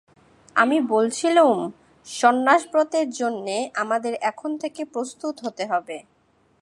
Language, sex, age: Bengali, female, 19-29